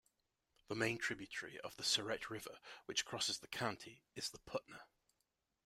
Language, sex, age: English, male, 19-29